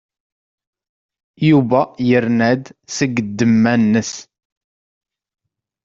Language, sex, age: Kabyle, male, 19-29